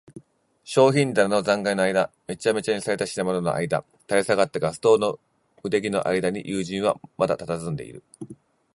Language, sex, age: Japanese, male, 40-49